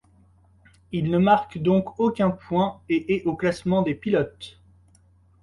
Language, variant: French, Français de métropole